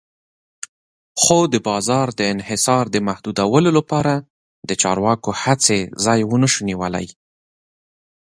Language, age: Pashto, 30-39